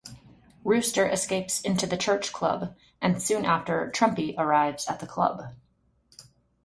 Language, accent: English, United States English